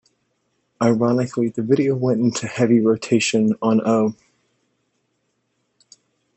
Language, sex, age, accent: English, male, 19-29, United States English